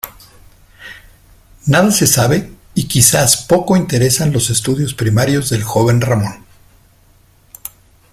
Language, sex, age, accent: Spanish, male, 50-59, México